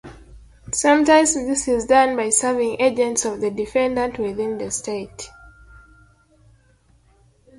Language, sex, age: English, female, 19-29